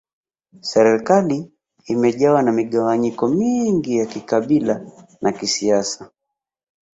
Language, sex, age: Swahili, male, 30-39